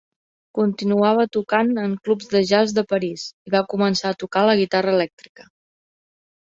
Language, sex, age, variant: Catalan, female, 30-39, Central